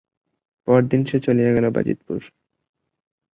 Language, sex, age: Bengali, male, under 19